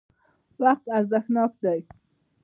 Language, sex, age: Pashto, female, 19-29